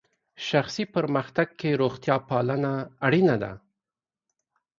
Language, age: Pashto, 30-39